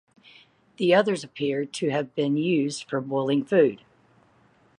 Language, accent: English, United States English